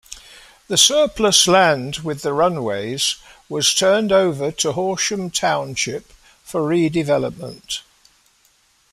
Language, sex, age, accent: English, male, 70-79, England English